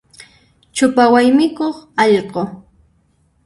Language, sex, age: Puno Quechua, female, 19-29